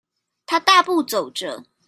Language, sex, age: Chinese, female, 19-29